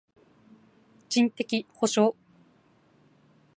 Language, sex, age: Japanese, female, 19-29